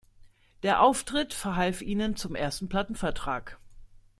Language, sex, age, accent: German, female, 50-59, Deutschland Deutsch